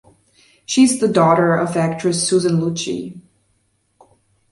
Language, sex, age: English, female, 19-29